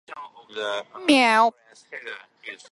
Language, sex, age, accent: English, female, under 19, United States English